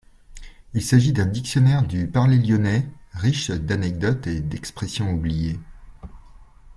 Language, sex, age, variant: French, male, 40-49, Français de métropole